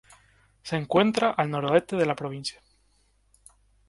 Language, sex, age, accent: Spanish, male, 19-29, España: Islas Canarias